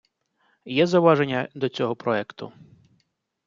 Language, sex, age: Ukrainian, male, 40-49